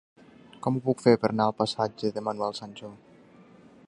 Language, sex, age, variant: Catalan, male, 19-29, Nord-Occidental